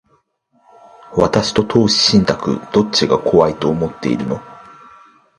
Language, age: Japanese, 30-39